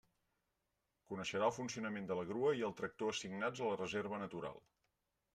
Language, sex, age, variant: Catalan, male, 40-49, Central